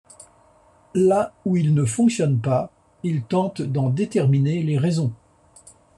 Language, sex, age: French, male, 60-69